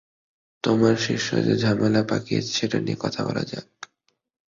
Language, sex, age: Bengali, male, under 19